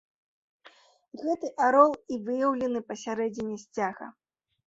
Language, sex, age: Belarusian, female, 30-39